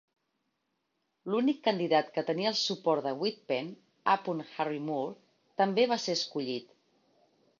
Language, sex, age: Catalan, female, 40-49